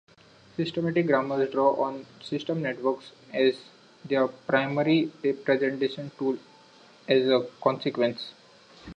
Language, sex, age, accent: English, male, 19-29, India and South Asia (India, Pakistan, Sri Lanka)